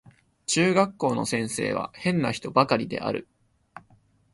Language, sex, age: Japanese, male, 19-29